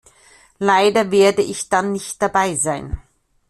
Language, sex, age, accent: German, female, 50-59, Österreichisches Deutsch